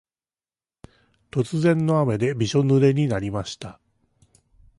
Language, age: Japanese, 50-59